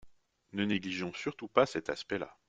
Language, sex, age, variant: French, male, 30-39, Français de métropole